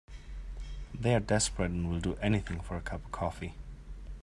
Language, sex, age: English, male, 30-39